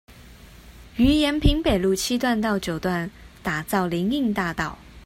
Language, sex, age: Chinese, female, 30-39